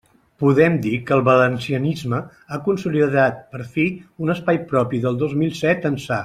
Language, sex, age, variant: Catalan, male, 60-69, Central